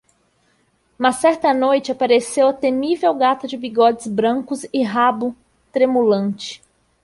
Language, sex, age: Portuguese, female, 30-39